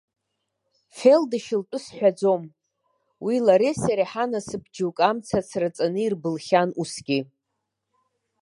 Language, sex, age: Abkhazian, female, 50-59